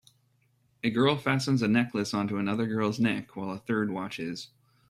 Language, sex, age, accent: English, male, 30-39, United States English